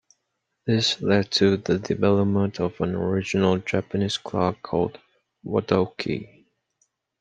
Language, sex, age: English, male, 19-29